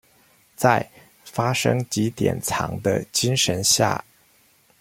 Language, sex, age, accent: Chinese, male, 40-49, 出生地：臺中市